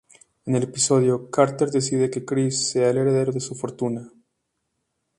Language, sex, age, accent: Spanish, male, 19-29, México